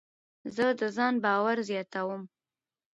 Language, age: Pashto, under 19